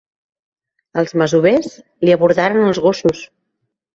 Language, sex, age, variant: Catalan, female, 30-39, Central